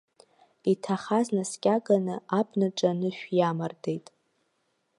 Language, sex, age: Abkhazian, female, 19-29